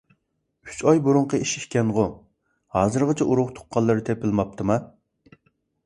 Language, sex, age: Uyghur, male, 19-29